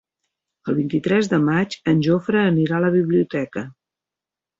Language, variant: Catalan, Central